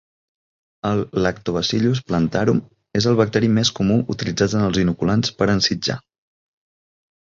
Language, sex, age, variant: Catalan, male, 19-29, Central